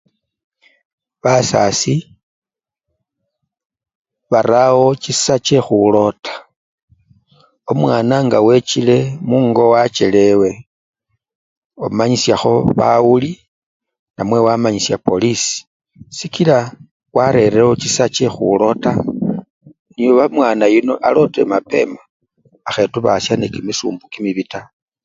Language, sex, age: Luyia, male, 40-49